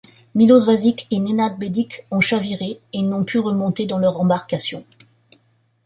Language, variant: French, Français de métropole